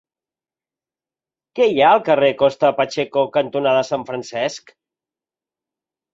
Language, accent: Catalan, Català central